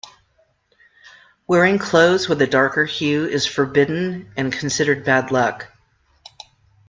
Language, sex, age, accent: English, female, 50-59, United States English